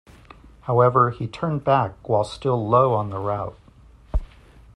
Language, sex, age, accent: English, male, 50-59, United States English